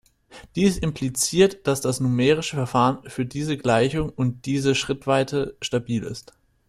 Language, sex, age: German, male, 19-29